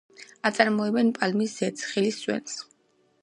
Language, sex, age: Georgian, female, 19-29